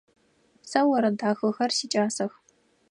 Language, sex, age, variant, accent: Adyghe, female, 19-29, Адыгабзэ (Кирил, пстэумэ зэдыряе), Бжъэдыгъу (Bjeduğ)